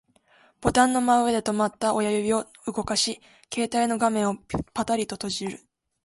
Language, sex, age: Japanese, female, 19-29